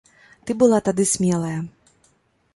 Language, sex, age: Belarusian, female, 40-49